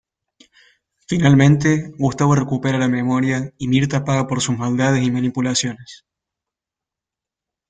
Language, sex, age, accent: Spanish, male, 19-29, Rioplatense: Argentina, Uruguay, este de Bolivia, Paraguay